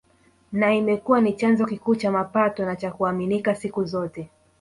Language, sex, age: Swahili, female, 19-29